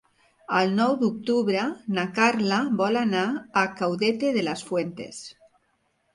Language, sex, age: Catalan, female, 60-69